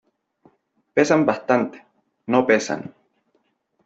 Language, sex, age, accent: Spanish, male, 30-39, Chileno: Chile, Cuyo